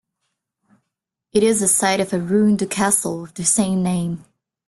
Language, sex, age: English, female, 19-29